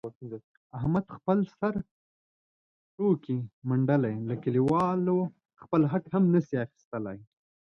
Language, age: Pashto, 19-29